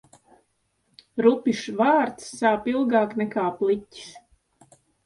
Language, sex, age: Latvian, female, 40-49